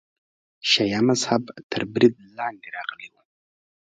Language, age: Pashto, 19-29